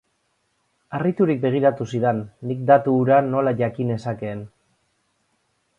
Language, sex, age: Basque, male, 40-49